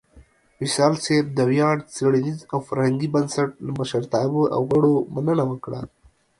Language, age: Pashto, 19-29